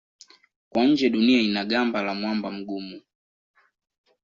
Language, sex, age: Swahili, male, 19-29